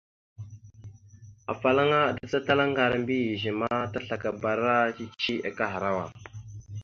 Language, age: Mada (Cameroon), 19-29